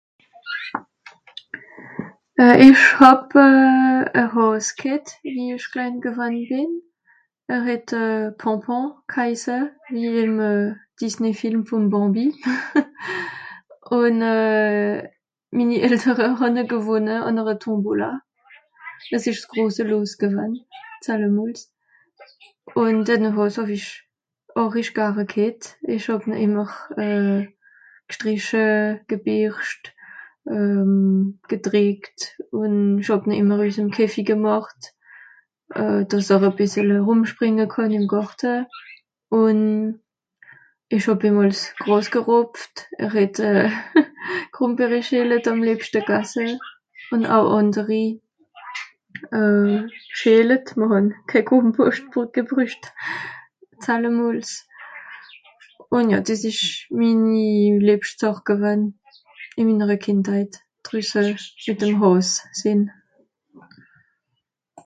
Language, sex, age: Swiss German, female, 30-39